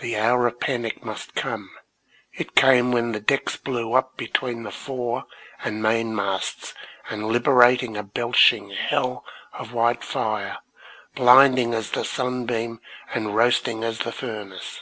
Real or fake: real